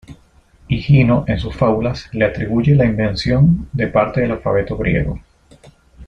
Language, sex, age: Spanish, male, 30-39